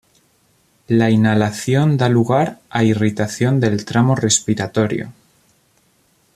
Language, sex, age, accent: Spanish, male, 19-29, España: Centro-Sur peninsular (Madrid, Toledo, Castilla-La Mancha)